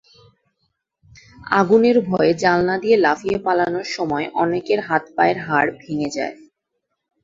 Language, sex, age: Bengali, female, 19-29